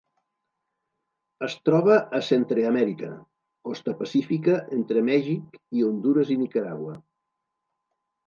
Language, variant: Catalan, Septentrional